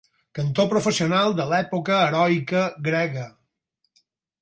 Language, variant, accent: Catalan, Balear, balear